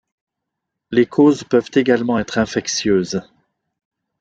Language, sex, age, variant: French, male, 40-49, Français de métropole